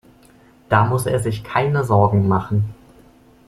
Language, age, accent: German, 19-29, Deutschland Deutsch